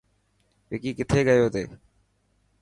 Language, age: Dhatki, 30-39